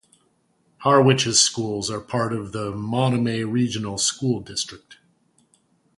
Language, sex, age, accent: English, male, 40-49, Canadian English